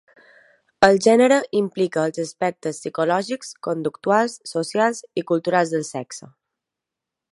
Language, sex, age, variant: Catalan, female, 19-29, Balear